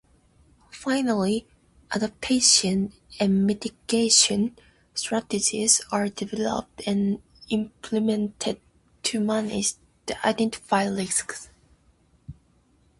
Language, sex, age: English, female, 19-29